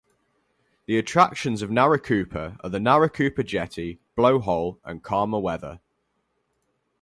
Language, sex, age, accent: English, male, 90+, England English